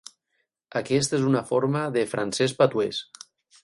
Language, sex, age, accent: Catalan, male, 30-39, valencià; valencià meridional